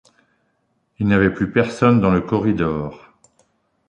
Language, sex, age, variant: French, male, 60-69, Français de métropole